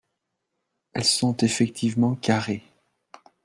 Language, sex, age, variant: French, male, 40-49, Français de métropole